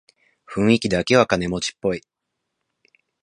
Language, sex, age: Japanese, male, 30-39